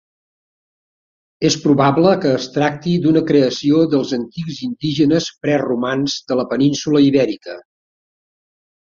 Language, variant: Catalan, Central